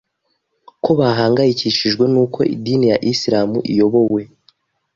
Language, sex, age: Kinyarwanda, male, 30-39